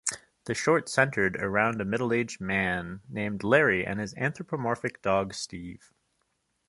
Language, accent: English, Canadian English